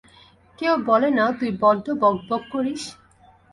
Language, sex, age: Bengali, female, 19-29